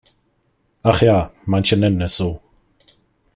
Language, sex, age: German, male, 30-39